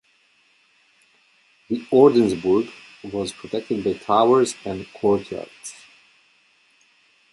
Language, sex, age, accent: English, male, 30-39, United States English